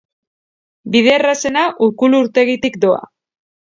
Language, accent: Basque, Mendebalekoa (Araba, Bizkaia, Gipuzkoako mendebaleko herri batzuk)